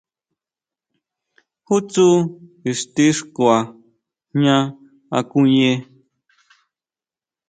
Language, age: Huautla Mazatec, 19-29